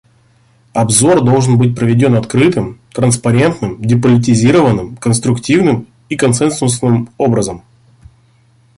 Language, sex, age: Russian, male, 30-39